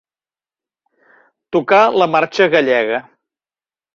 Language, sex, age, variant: Catalan, male, 60-69, Central